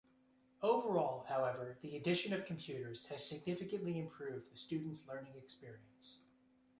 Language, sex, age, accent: English, male, 19-29, United States English